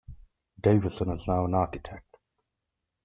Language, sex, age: English, male, 30-39